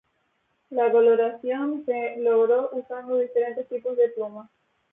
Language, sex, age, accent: Spanish, female, 19-29, España: Islas Canarias